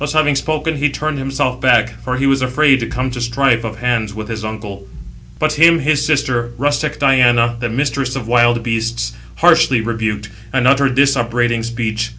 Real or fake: real